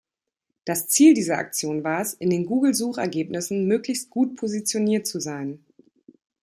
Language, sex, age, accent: German, female, 30-39, Deutschland Deutsch